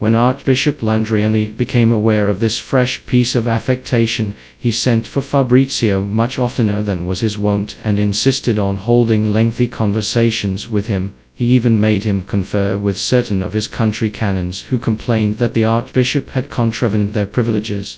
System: TTS, FastPitch